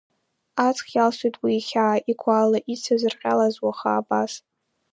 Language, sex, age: Abkhazian, female, under 19